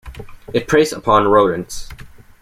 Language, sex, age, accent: English, male, under 19, United States English